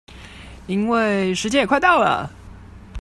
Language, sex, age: Chinese, male, 19-29